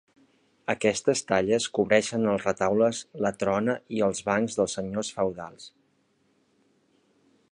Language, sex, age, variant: Catalan, male, 40-49, Central